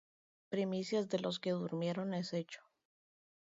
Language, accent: Spanish, América central